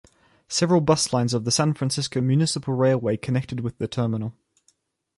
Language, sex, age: English, male, 19-29